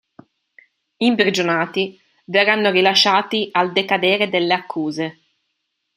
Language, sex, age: Italian, female, 30-39